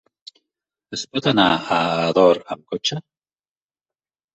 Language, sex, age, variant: Catalan, male, 50-59, Central